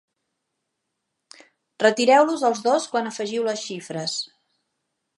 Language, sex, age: Catalan, female, 40-49